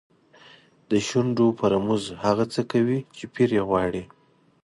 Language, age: Pashto, 19-29